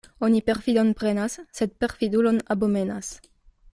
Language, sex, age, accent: Esperanto, female, 19-29, Internacia